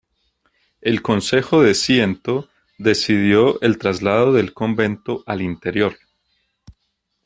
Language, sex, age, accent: Spanish, male, 40-49, Andino-Pacífico: Colombia, Perú, Ecuador, oeste de Bolivia y Venezuela andina